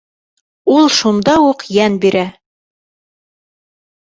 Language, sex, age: Bashkir, female, 19-29